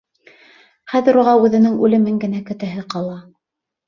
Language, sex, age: Bashkir, female, 30-39